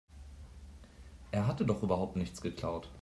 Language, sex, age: German, male, 30-39